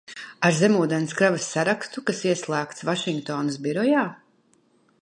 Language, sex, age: Latvian, female, 40-49